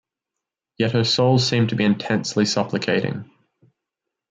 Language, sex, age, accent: English, male, under 19, Australian English